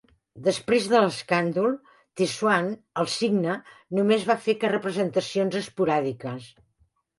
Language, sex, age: Catalan, female, 60-69